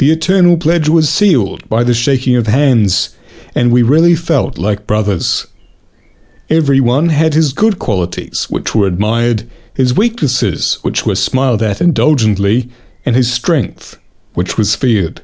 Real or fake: real